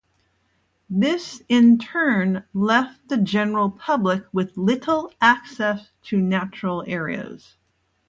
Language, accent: English, United States English